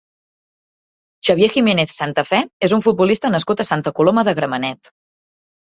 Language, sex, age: Catalan, female, 19-29